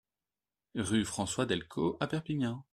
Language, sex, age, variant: French, male, 30-39, Français de métropole